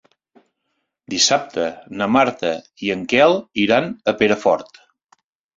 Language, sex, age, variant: Catalan, male, 60-69, Central